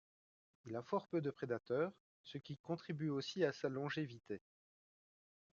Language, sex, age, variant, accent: French, male, 30-39, Français d'Europe, Français de Belgique